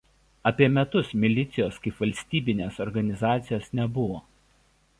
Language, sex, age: Lithuanian, male, 30-39